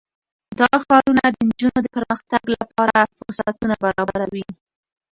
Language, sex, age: Pashto, female, 19-29